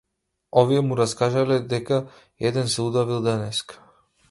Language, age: Macedonian, 19-29